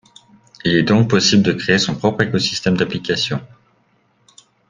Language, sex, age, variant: French, male, 30-39, Français de métropole